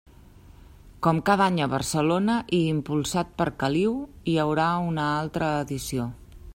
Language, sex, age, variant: Catalan, female, 50-59, Central